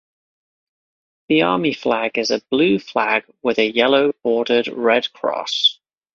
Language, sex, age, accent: English, male, 30-39, England English